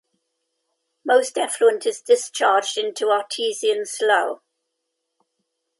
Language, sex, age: English, female, 70-79